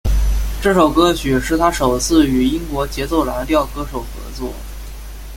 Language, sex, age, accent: Chinese, male, 19-29, 出生地：江苏省